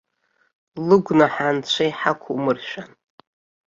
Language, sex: Abkhazian, female